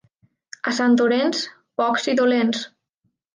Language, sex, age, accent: Catalan, female, 19-29, valencià